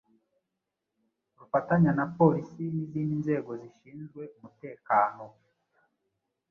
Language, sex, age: Kinyarwanda, male, 19-29